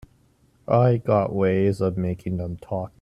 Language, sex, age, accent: English, male, 19-29, United States English